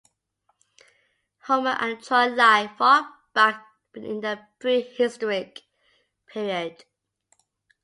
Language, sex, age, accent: English, female, 40-49, Scottish English